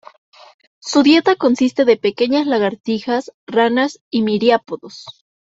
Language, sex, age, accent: Spanish, female, 19-29, México